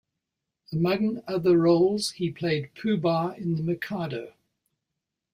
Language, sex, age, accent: English, male, 70-79, New Zealand English